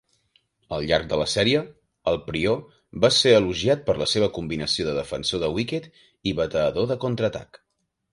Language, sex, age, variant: Catalan, male, 19-29, Nord-Occidental